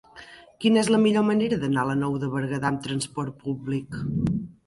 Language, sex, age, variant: Catalan, female, 40-49, Central